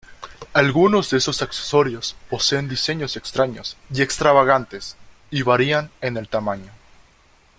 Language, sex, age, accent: Spanish, male, 19-29, México